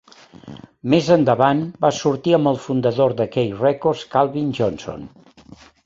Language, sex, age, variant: Catalan, male, 70-79, Central